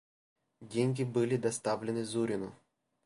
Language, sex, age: Russian, male, 30-39